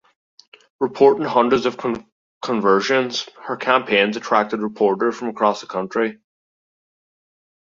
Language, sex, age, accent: English, male, under 19, Irish English